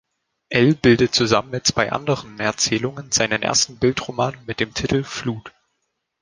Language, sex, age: German, male, 19-29